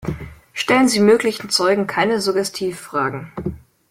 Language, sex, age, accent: German, male, under 19, Deutschland Deutsch